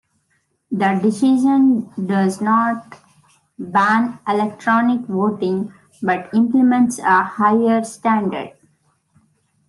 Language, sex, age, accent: English, female, 19-29, India and South Asia (India, Pakistan, Sri Lanka)